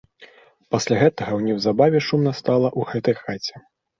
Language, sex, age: Belarusian, male, 19-29